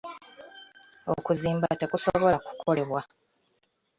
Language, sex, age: Ganda, female, 19-29